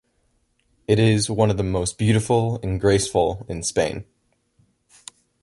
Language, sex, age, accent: English, male, under 19, United States English